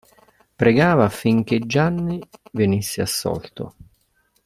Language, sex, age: Italian, male, 40-49